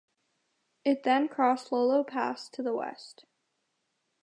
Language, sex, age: English, female, 19-29